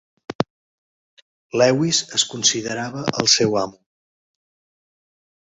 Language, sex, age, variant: Catalan, male, 50-59, Central